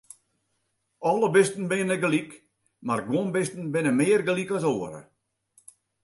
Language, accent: Western Frisian, Klaaifrysk